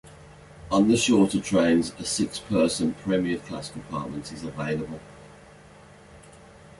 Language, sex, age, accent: English, male, 50-59, England English